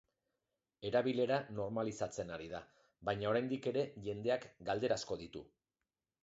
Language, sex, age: Basque, male, 40-49